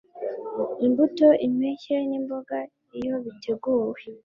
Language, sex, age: Kinyarwanda, female, 19-29